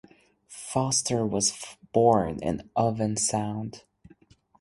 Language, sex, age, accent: English, male, 19-29, United States English